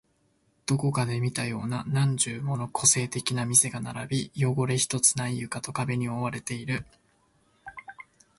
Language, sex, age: Japanese, male, 19-29